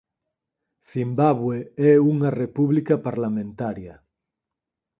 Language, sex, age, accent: Galician, male, 30-39, Normativo (estándar)